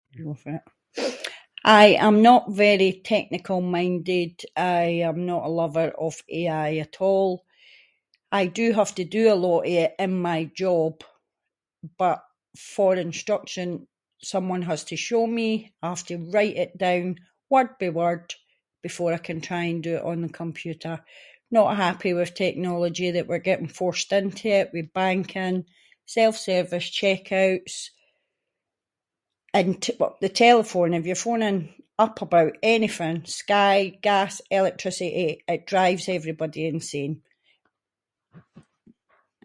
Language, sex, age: Scots, female, 50-59